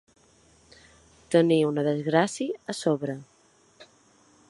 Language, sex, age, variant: Catalan, female, 30-39, Balear